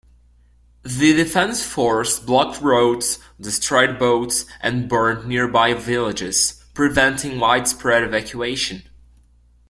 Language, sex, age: English, male, under 19